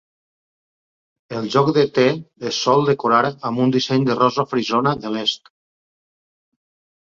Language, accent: Catalan, valencià